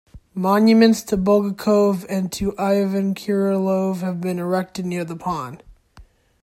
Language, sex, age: English, male, under 19